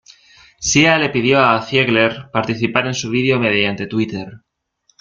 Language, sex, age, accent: Spanish, male, 19-29, España: Centro-Sur peninsular (Madrid, Toledo, Castilla-La Mancha)